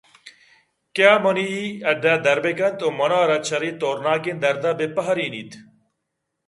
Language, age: Eastern Balochi, 30-39